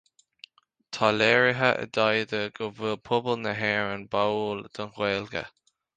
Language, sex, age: Irish, male, 19-29